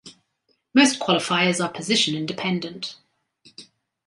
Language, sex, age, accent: English, female, 50-59, Australian English